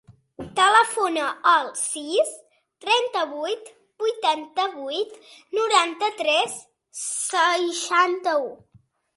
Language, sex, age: Catalan, female, under 19